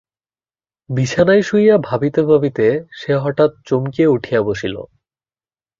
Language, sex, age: Bengali, male, under 19